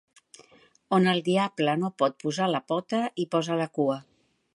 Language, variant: Catalan, Central